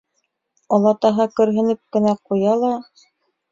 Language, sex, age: Bashkir, female, 30-39